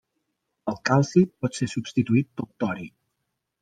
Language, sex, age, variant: Catalan, male, 40-49, Central